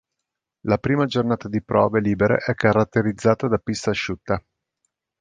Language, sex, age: Italian, male, 50-59